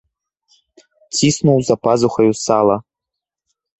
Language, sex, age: Belarusian, male, 19-29